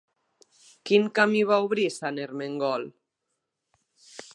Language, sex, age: Catalan, female, 30-39